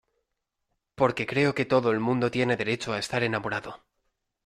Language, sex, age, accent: Spanish, male, 19-29, España: Centro-Sur peninsular (Madrid, Toledo, Castilla-La Mancha)